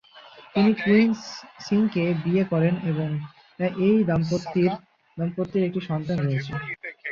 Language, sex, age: Bengali, male, 40-49